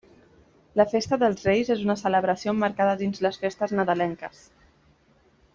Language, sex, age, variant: Catalan, female, 19-29, Central